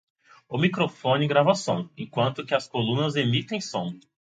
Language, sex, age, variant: Portuguese, male, 19-29, Portuguese (Brasil)